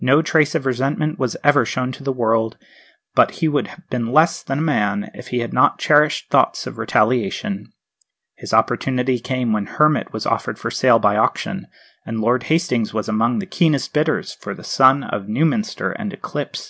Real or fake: real